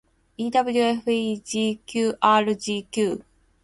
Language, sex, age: Japanese, female, 40-49